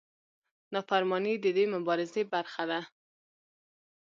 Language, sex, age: Pashto, female, 19-29